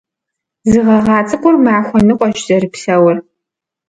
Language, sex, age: Kabardian, female, 19-29